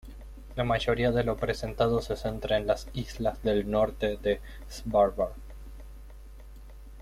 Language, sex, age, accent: Spanish, male, 30-39, Rioplatense: Argentina, Uruguay, este de Bolivia, Paraguay